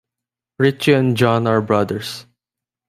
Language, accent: English, Filipino